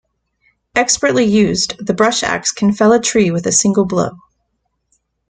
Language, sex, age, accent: English, female, 40-49, United States English